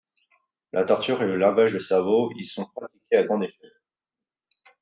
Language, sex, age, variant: French, male, 30-39, Français de métropole